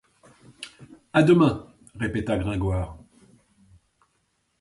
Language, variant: French, Français de métropole